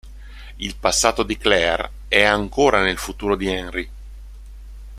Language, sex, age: Italian, male, 50-59